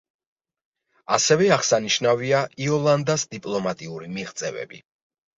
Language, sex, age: Georgian, male, 40-49